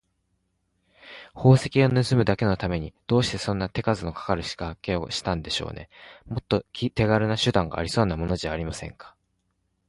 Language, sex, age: Japanese, male, 40-49